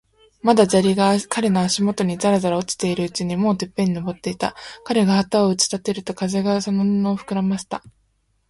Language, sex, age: Japanese, female, 19-29